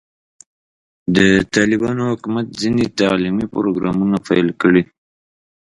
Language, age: Pashto, 19-29